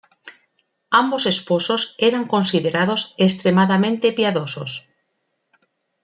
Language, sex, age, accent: Spanish, female, 40-49, España: Norte peninsular (Asturias, Castilla y León, Cantabria, País Vasco, Navarra, Aragón, La Rioja, Guadalajara, Cuenca)